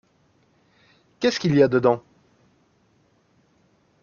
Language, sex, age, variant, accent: French, male, 30-39, Français d'Europe, Français de Belgique